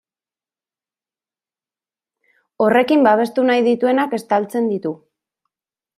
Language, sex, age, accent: Basque, female, 30-39, Erdialdekoa edo Nafarra (Gipuzkoa, Nafarroa)